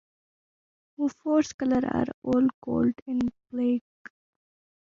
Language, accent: English, India and South Asia (India, Pakistan, Sri Lanka)